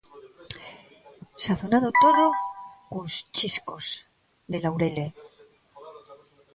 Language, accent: Galician, Neofalante